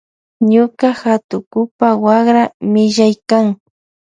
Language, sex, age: Loja Highland Quichua, female, 19-29